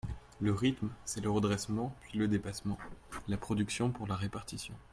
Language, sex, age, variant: French, male, 19-29, Français de métropole